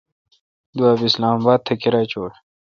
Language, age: Kalkoti, 19-29